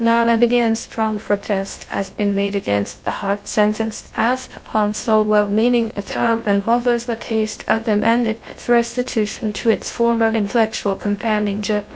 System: TTS, GlowTTS